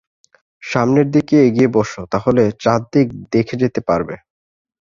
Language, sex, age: Bengali, male, 19-29